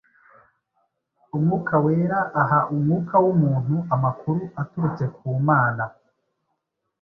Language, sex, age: Kinyarwanda, male, 19-29